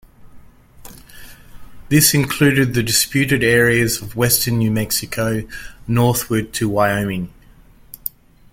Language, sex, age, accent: English, male, 50-59, Australian English